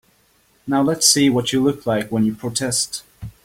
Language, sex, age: English, male, 30-39